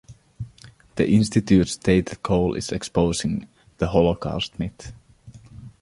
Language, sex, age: English, male, 19-29